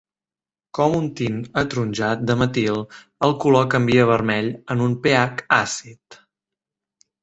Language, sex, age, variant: Catalan, male, 19-29, Septentrional